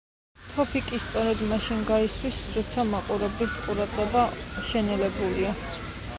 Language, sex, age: Georgian, female, 30-39